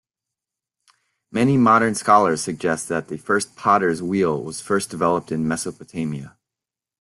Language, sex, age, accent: English, male, 40-49, United States English